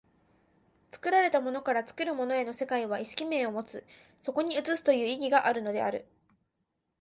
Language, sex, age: Japanese, female, under 19